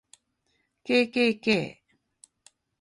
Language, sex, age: Japanese, female, 50-59